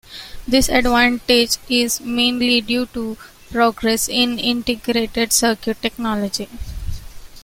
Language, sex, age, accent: English, female, 19-29, India and South Asia (India, Pakistan, Sri Lanka)